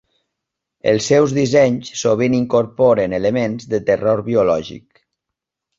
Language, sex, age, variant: Catalan, male, 40-49, Nord-Occidental